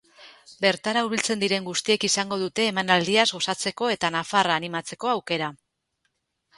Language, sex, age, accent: Basque, female, 40-49, Mendebalekoa (Araba, Bizkaia, Gipuzkoako mendebaleko herri batzuk)